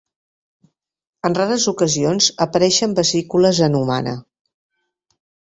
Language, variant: Catalan, Septentrional